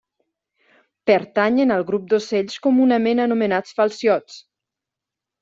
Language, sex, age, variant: Catalan, female, 40-49, Septentrional